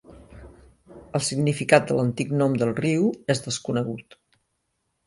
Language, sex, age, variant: Catalan, female, 50-59, Central